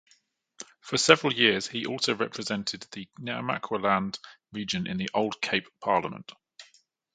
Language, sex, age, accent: English, male, 30-39, England English